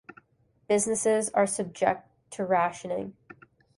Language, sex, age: English, female, 19-29